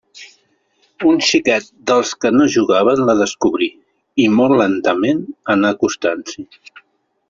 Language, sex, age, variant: Catalan, male, 40-49, Central